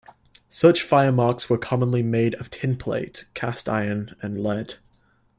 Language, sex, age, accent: English, male, under 19, England English